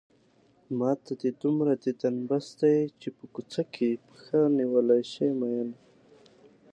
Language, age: Pashto, 19-29